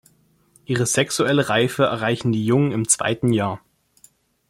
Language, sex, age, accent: German, male, 19-29, Deutschland Deutsch